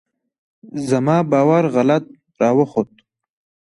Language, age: Pashto, 19-29